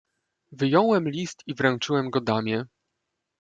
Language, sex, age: Polish, male, 19-29